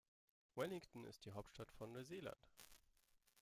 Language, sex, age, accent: German, male, 30-39, Deutschland Deutsch